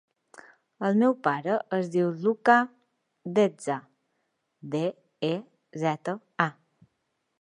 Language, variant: Catalan, Balear